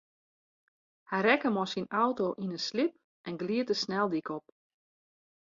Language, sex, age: Western Frisian, female, 40-49